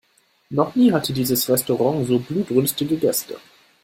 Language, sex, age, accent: German, male, under 19, Deutschland Deutsch